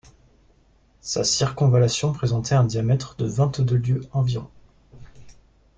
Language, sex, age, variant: French, male, 19-29, Français de métropole